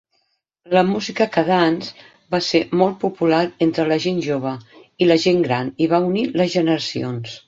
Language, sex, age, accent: Catalan, female, 50-59, balear; central